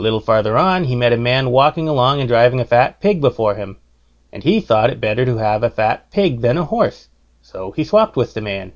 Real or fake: real